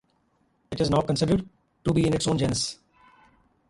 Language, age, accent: English, 60-69, India and South Asia (India, Pakistan, Sri Lanka)